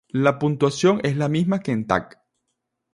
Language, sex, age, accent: Spanish, male, 19-29, Caribe: Cuba, Venezuela, Puerto Rico, República Dominicana, Panamá, Colombia caribeña, México caribeño, Costa del golfo de México